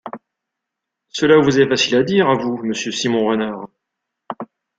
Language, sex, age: French, male, 40-49